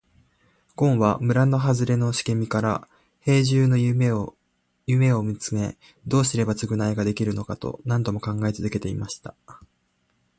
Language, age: Japanese, 19-29